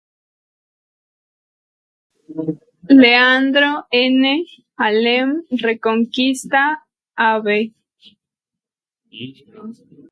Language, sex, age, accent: Spanish, female, 19-29, México